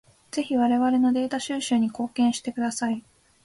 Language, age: Japanese, 19-29